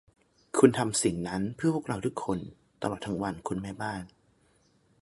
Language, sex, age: Thai, male, 19-29